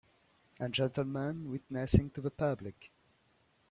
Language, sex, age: English, male, 19-29